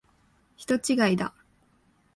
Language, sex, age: Japanese, female, 19-29